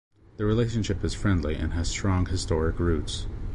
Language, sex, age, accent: English, male, 30-39, United States English